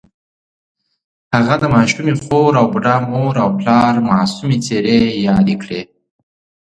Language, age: Pashto, 19-29